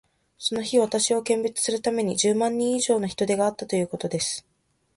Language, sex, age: Japanese, female, 19-29